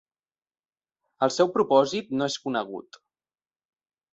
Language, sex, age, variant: Catalan, male, 19-29, Central